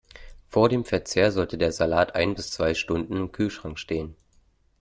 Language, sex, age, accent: German, male, 30-39, Deutschland Deutsch